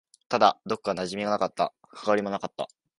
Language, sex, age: Japanese, male, 19-29